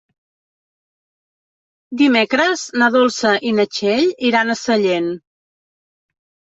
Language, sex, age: Catalan, female, 50-59